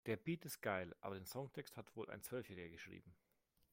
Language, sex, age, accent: German, male, 30-39, Deutschland Deutsch